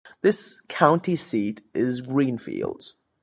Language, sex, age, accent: English, male, 19-29, England English